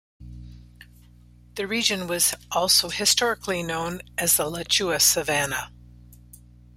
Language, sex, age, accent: English, female, 60-69, United States English